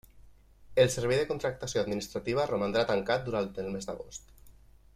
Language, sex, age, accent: Catalan, male, 30-39, valencià